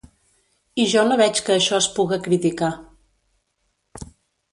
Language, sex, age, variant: Catalan, female, 50-59, Central